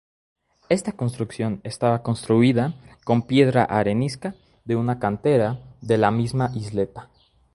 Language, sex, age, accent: Spanish, male, 19-29, México